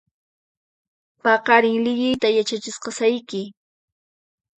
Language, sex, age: Puno Quechua, female, 19-29